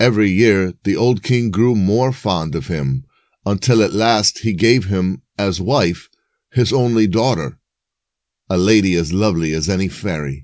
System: none